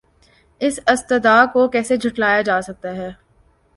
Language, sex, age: Urdu, female, 19-29